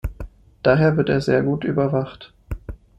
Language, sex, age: German, male, 19-29